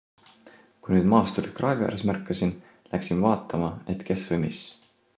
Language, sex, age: Estonian, male, 19-29